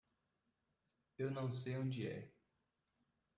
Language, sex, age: Portuguese, male, 19-29